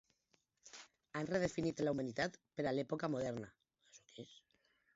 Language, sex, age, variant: Catalan, female, 40-49, Valencià central